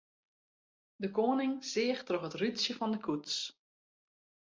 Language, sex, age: Western Frisian, female, 40-49